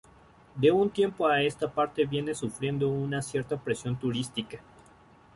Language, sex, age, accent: Spanish, male, 19-29, México